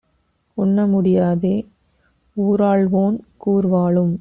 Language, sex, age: Tamil, female, 30-39